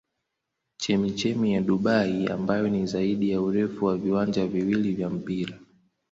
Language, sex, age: Swahili, male, 19-29